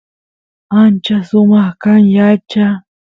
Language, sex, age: Santiago del Estero Quichua, female, 19-29